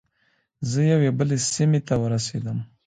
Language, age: Pashto, 19-29